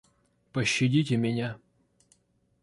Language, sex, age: Russian, male, 30-39